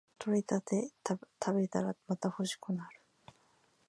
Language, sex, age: Japanese, female, 50-59